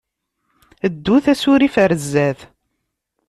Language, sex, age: Kabyle, female, 30-39